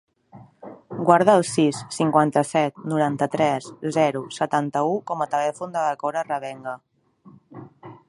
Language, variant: Catalan, Nord-Occidental